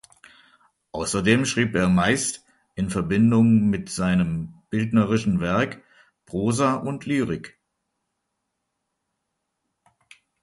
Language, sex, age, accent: German, male, 30-39, Deutschland Deutsch